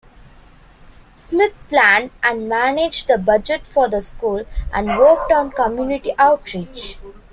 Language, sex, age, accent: English, female, 19-29, India and South Asia (India, Pakistan, Sri Lanka)